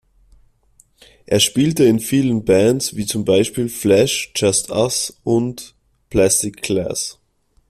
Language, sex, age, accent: German, male, 19-29, Österreichisches Deutsch